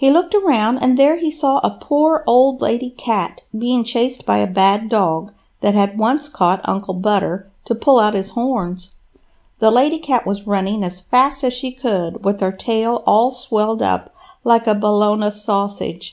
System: none